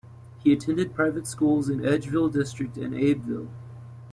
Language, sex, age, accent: English, female, 19-29, United States English